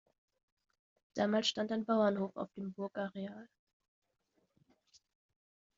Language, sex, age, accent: German, female, 19-29, Deutschland Deutsch